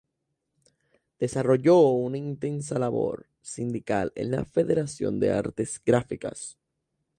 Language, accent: Spanish, América central